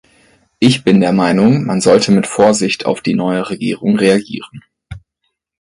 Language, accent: German, Deutschland Deutsch